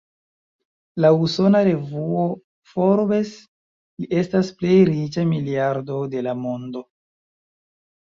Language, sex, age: Esperanto, male, 19-29